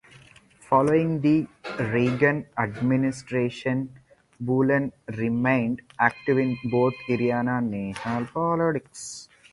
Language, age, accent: English, 19-29, India and South Asia (India, Pakistan, Sri Lanka)